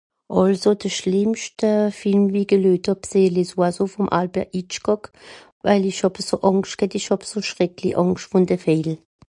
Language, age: Swiss German, 50-59